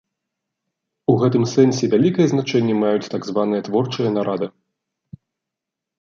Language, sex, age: Belarusian, male, 30-39